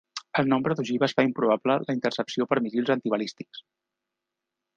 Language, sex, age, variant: Catalan, male, 30-39, Central